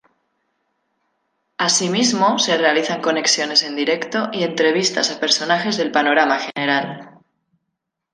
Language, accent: Spanish, España: Norte peninsular (Asturias, Castilla y León, Cantabria, País Vasco, Navarra, Aragón, La Rioja, Guadalajara, Cuenca)